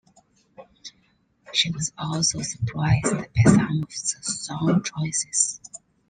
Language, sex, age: English, female, 30-39